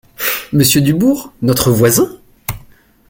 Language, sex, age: French, male, 19-29